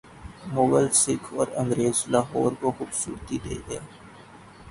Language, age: Urdu, 19-29